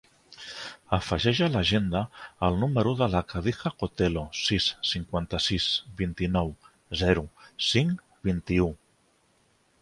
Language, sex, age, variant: Catalan, male, 40-49, Central